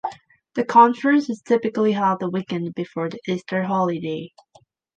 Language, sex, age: English, female, 19-29